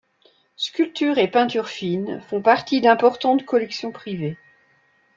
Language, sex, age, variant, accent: French, female, 50-59, Français d'Europe, Français de Suisse